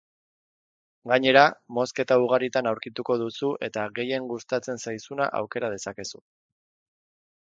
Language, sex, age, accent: Basque, male, 30-39, Erdialdekoa edo Nafarra (Gipuzkoa, Nafarroa)